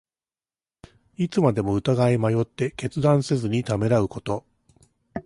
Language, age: Japanese, 50-59